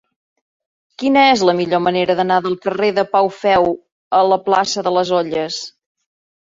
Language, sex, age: Catalan, female, 50-59